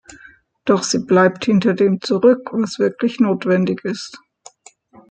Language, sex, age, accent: German, female, 60-69, Deutschland Deutsch